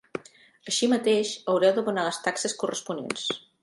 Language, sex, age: Catalan, female, 50-59